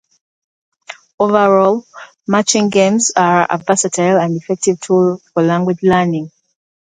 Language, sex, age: English, female, 19-29